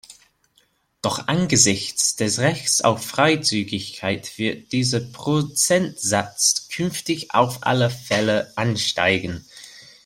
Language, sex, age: German, male, 19-29